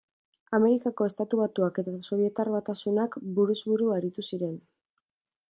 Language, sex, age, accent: Basque, female, 19-29, Mendebalekoa (Araba, Bizkaia, Gipuzkoako mendebaleko herri batzuk)